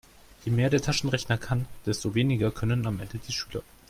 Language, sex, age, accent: German, male, under 19, Deutschland Deutsch